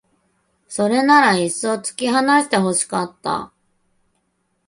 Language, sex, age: Japanese, female, 30-39